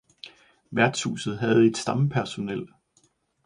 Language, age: Danish, 40-49